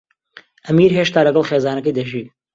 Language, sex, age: Central Kurdish, male, 19-29